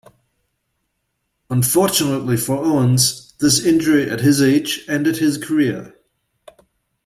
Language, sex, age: English, male, 40-49